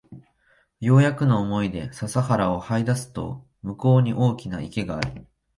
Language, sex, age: Japanese, male, 19-29